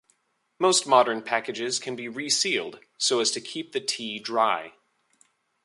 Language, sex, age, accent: English, male, 30-39, United States English